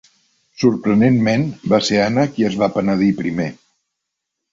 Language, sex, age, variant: Catalan, male, 70-79, Central